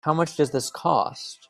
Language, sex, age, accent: English, male, 19-29, United States English